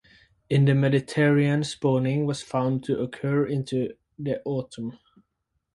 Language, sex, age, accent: English, male, under 19, United States English